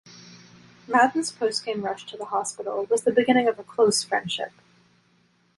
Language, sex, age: English, female, 19-29